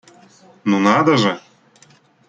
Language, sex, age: Russian, male, 19-29